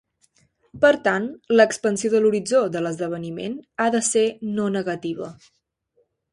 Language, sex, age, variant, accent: Catalan, female, 19-29, Central, septentrional